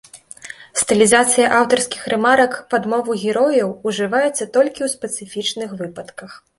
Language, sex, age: Belarusian, female, 19-29